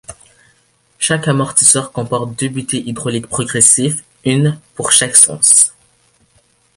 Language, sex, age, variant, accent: French, male, under 19, Français d'Amérique du Nord, Français du Canada